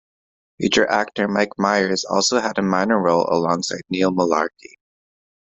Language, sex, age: English, male, 19-29